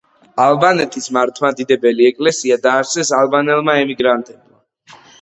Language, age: Georgian, under 19